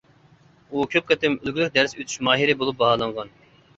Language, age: Uyghur, 30-39